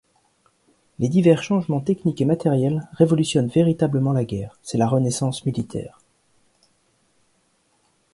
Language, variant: French, Français de métropole